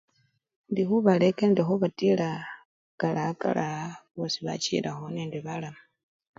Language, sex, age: Luyia, male, 30-39